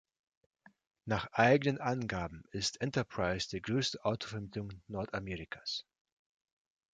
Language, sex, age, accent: German, male, 30-39, Russisch Deutsch